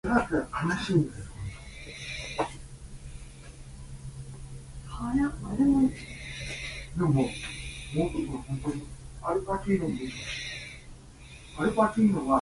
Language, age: English, 19-29